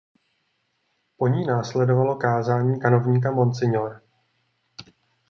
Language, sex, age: Czech, male, 40-49